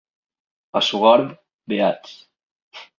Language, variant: Catalan, Central